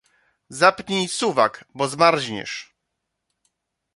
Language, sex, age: Polish, male, 40-49